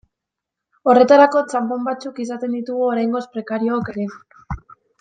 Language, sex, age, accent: Basque, female, 19-29, Mendebalekoa (Araba, Bizkaia, Gipuzkoako mendebaleko herri batzuk)